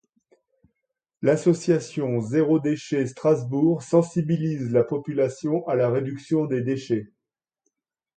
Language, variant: French, Français de métropole